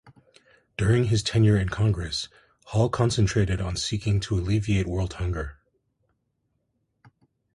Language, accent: English, United States English